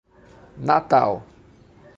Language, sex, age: Portuguese, male, 40-49